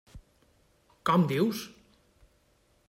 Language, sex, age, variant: Catalan, male, 40-49, Balear